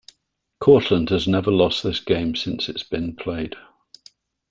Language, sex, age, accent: English, male, 60-69, England English